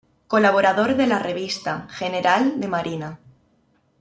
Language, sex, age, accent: Spanish, female, 19-29, España: Centro-Sur peninsular (Madrid, Toledo, Castilla-La Mancha)